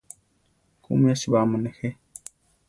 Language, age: Central Tarahumara, 19-29